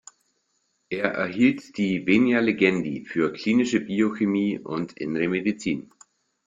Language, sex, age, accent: German, male, 40-49, Deutschland Deutsch